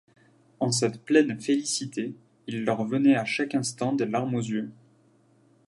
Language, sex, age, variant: French, male, 19-29, Français de métropole